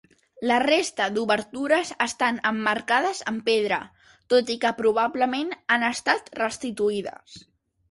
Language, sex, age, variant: Catalan, male, under 19, Central